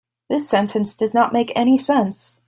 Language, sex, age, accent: English, female, under 19, United States English